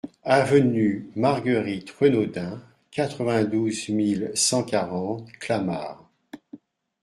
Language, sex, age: French, male, 60-69